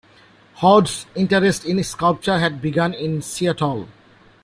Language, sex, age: English, male, 40-49